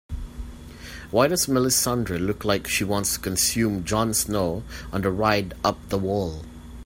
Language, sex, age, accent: English, male, 40-49, Filipino